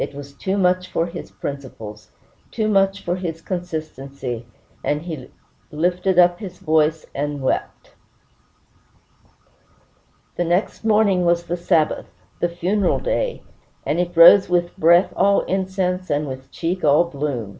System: none